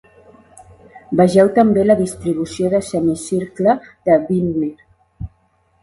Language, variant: Catalan, Central